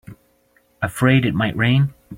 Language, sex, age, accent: English, male, 30-39, Irish English